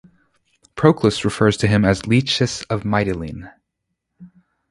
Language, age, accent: English, 30-39, United States English